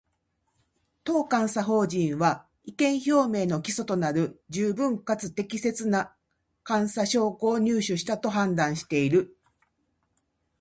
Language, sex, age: Japanese, female, 50-59